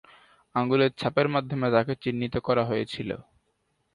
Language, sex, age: Bengali, male, 19-29